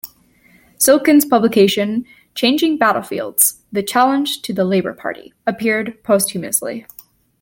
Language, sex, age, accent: English, female, 19-29, United States English